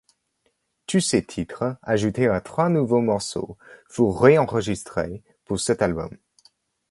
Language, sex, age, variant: French, male, 19-29, Français de métropole